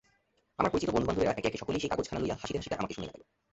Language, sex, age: Bengali, male, 19-29